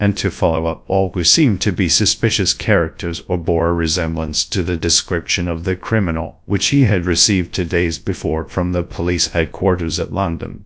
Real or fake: fake